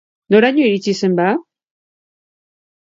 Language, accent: Basque, Mendebalekoa (Araba, Bizkaia, Gipuzkoako mendebaleko herri batzuk)